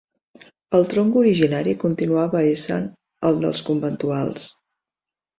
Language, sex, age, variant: Catalan, female, 40-49, Central